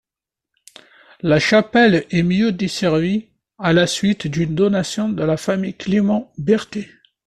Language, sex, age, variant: French, male, 40-49, Français de métropole